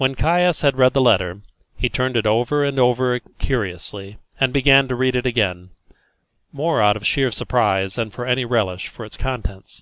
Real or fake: real